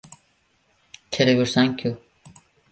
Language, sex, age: Uzbek, male, under 19